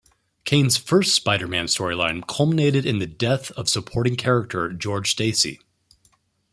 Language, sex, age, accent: English, male, 19-29, United States English